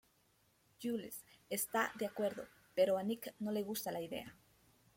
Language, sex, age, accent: Spanish, female, 19-29, Andino-Pacífico: Colombia, Perú, Ecuador, oeste de Bolivia y Venezuela andina